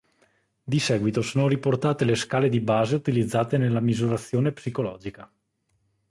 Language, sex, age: Italian, male, 19-29